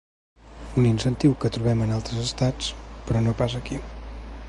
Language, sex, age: Catalan, male, 19-29